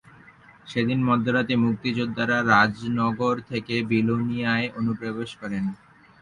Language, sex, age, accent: Bengali, male, 19-29, fluent